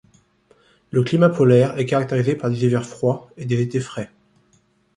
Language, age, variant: French, 30-39, Français de métropole